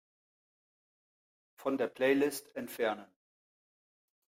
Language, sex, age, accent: German, male, 30-39, Deutschland Deutsch